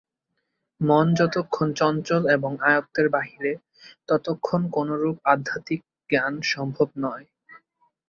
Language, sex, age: Bengali, male, 19-29